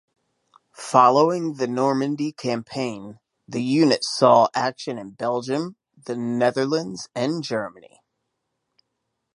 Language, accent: English, United States English